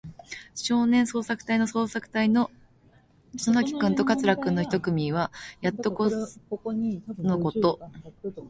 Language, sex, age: Japanese, female, 30-39